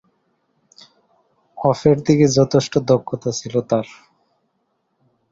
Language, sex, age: Bengali, male, 30-39